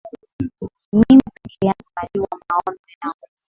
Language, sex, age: Swahili, female, 19-29